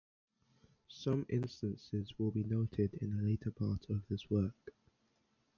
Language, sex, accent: English, male, England English